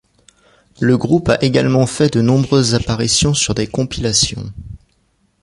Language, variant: French, Français de métropole